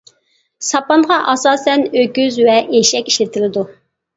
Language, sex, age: Uyghur, female, 19-29